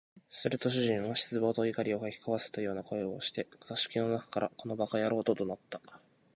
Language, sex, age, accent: Japanese, male, 19-29, 東京